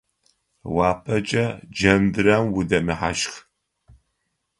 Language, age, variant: Adyghe, 50-59, Адыгабзэ (Кирил, пстэумэ зэдыряе)